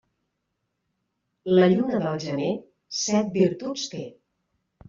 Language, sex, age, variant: Catalan, female, 50-59, Central